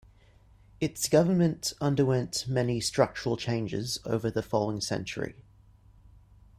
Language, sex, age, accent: English, male, 30-39, Australian English